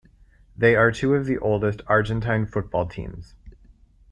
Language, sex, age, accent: English, male, 30-39, Canadian English